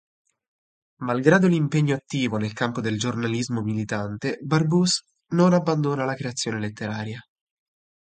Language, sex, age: Italian, male, 19-29